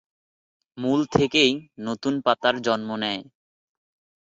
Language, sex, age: Bengali, male, 19-29